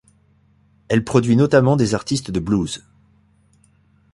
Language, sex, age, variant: French, male, 40-49, Français de métropole